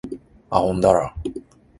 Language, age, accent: Japanese, 30-39, 関西